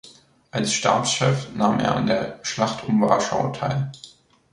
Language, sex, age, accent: German, male, 19-29, Deutschland Deutsch